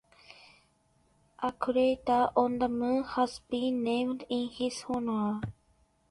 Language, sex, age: English, female, 19-29